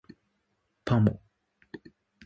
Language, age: Japanese, 19-29